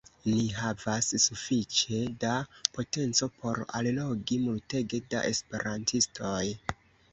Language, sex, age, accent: Esperanto, male, 19-29, Internacia